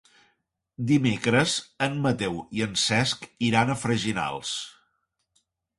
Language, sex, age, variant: Catalan, male, 40-49, Central